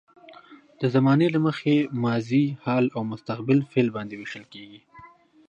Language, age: Pashto, 19-29